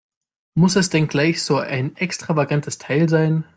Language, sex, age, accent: German, male, 19-29, Deutschland Deutsch